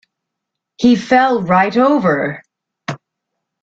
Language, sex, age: English, female, 30-39